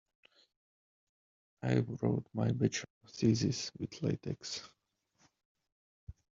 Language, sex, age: English, male, 30-39